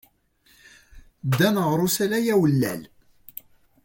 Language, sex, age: Kabyle, male, 19-29